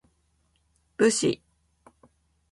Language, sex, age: Japanese, female, 50-59